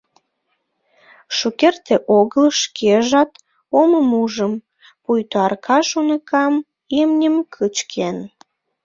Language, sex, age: Mari, female, 19-29